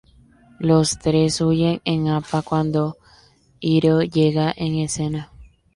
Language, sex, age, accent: Spanish, female, under 19, Caribe: Cuba, Venezuela, Puerto Rico, República Dominicana, Panamá, Colombia caribeña, México caribeño, Costa del golfo de México